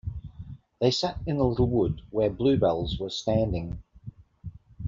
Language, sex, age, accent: English, male, 40-49, Australian English